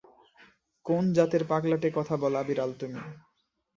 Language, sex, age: Bengali, male, 19-29